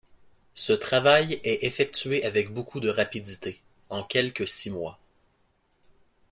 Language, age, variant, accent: French, 19-29, Français d'Amérique du Nord, Français du Canada